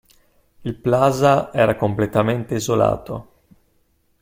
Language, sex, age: Italian, male, 30-39